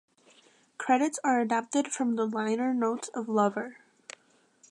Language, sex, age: English, female, under 19